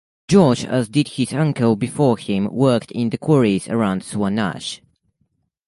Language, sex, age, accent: English, male, under 19, United States English